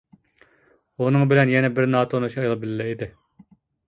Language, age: Uyghur, 40-49